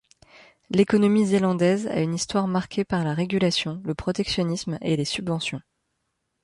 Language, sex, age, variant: French, female, 30-39, Français de métropole